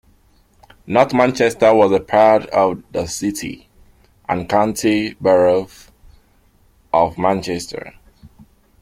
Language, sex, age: English, male, 19-29